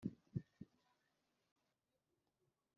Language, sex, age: Kinyarwanda, female, 19-29